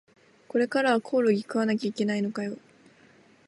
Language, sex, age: Japanese, female, 19-29